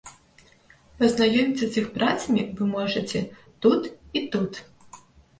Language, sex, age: Belarusian, female, 19-29